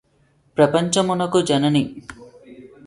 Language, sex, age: Telugu, male, 19-29